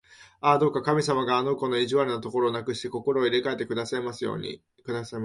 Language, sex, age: Japanese, male, 19-29